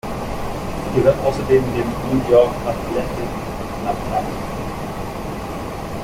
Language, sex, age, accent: German, male, 19-29, Deutschland Deutsch